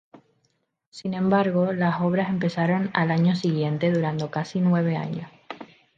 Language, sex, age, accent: Spanish, female, 19-29, España: Islas Canarias